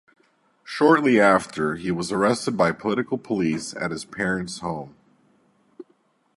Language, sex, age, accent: English, male, 30-39, United States English